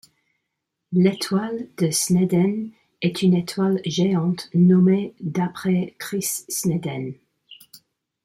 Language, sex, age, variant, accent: French, female, 40-49, Français d'Europe, Français du Royaume-Uni